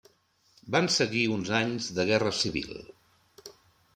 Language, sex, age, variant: Catalan, male, 40-49, Central